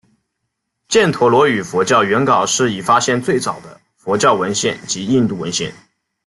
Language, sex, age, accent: Chinese, male, 19-29, 出生地：浙江省